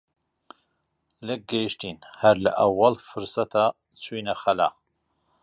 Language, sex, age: Central Kurdish, male, 40-49